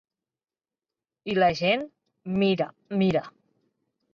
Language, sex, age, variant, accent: Catalan, female, 30-39, Central, central